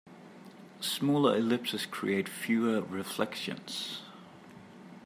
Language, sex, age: English, male, 30-39